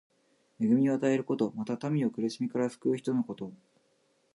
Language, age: Japanese, 40-49